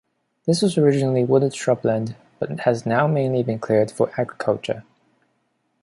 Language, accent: English, Hong Kong English